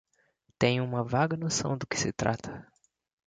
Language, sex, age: Portuguese, male, 19-29